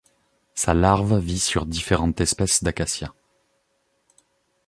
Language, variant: French, Français de métropole